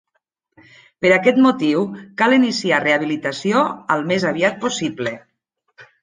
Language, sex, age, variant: Catalan, female, 40-49, Nord-Occidental